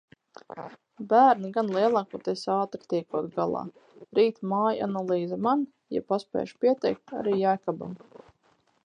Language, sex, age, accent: Latvian, female, 30-39, bez akcenta